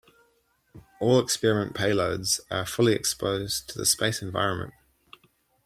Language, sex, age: English, male, 30-39